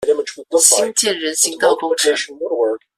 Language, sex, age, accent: Chinese, male, 19-29, 出生地：臺北市